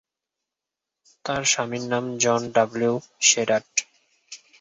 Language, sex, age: Bengali, male, 19-29